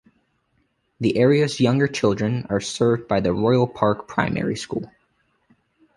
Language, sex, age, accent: English, male, 19-29, United States English